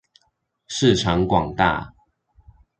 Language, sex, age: Chinese, male, under 19